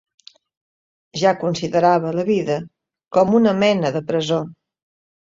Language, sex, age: Catalan, female, 50-59